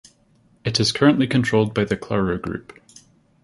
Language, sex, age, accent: English, male, under 19, England English